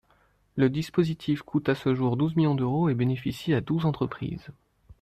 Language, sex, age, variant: French, male, 19-29, Français de métropole